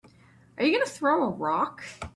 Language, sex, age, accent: English, female, 19-29, United States English